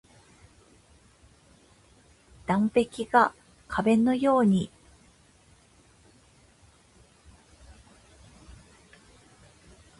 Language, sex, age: Japanese, female, 30-39